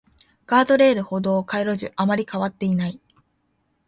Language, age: Japanese, 19-29